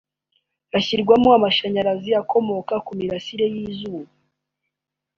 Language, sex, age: Kinyarwanda, male, 19-29